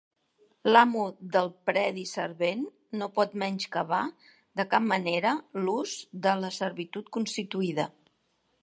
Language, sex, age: Catalan, female, 60-69